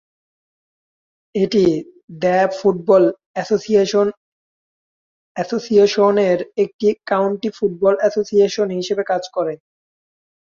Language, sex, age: Bengali, male, 19-29